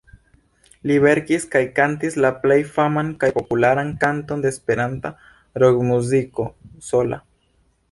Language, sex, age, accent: Esperanto, male, 19-29, Internacia